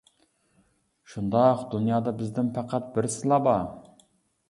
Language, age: Uyghur, 40-49